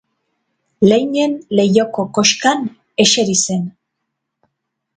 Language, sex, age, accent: Basque, female, 50-59, Mendebalekoa (Araba, Bizkaia, Gipuzkoako mendebaleko herri batzuk)